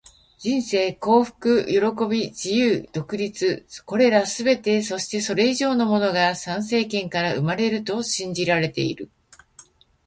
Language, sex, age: Japanese, female, 50-59